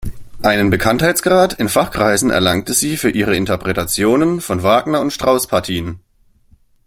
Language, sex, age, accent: German, male, 19-29, Deutschland Deutsch